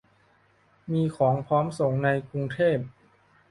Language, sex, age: Thai, male, 19-29